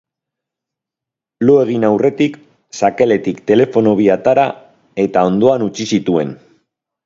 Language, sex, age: Basque, male, 40-49